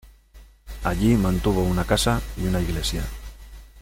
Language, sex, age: Spanish, male, 40-49